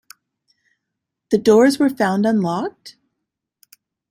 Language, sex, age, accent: English, female, 50-59, United States English